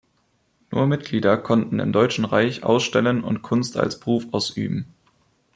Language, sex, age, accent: German, male, under 19, Deutschland Deutsch